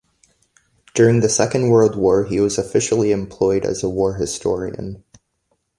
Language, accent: English, United States English